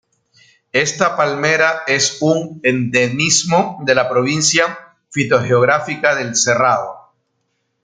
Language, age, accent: Spanish, 40-49, Andino-Pacífico: Colombia, Perú, Ecuador, oeste de Bolivia y Venezuela andina